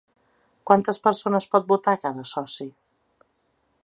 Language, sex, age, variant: Catalan, female, 40-49, Central